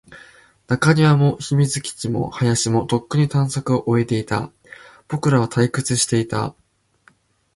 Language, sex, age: Japanese, male, 19-29